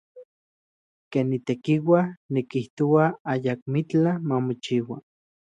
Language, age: Central Puebla Nahuatl, 30-39